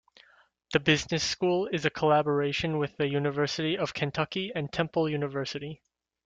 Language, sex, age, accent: English, male, 19-29, United States English